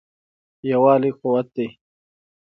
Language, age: Pashto, 30-39